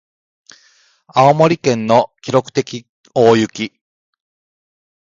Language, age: Japanese, 50-59